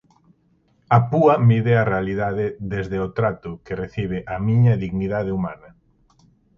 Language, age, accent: Galician, 40-49, Oriental (común en zona oriental)